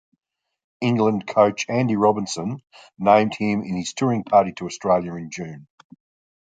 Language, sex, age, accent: English, male, 60-69, Australian English